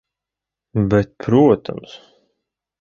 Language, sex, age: Latvian, male, 30-39